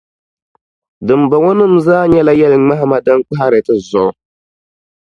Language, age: Dagbani, 19-29